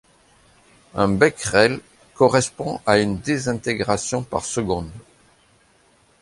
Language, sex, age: French, male, 50-59